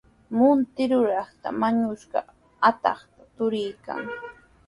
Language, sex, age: Sihuas Ancash Quechua, female, 19-29